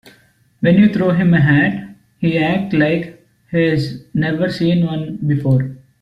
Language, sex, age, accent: English, male, 19-29, India and South Asia (India, Pakistan, Sri Lanka)